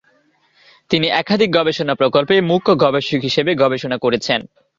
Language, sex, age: Bengali, male, 19-29